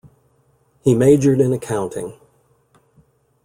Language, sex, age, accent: English, male, 60-69, United States English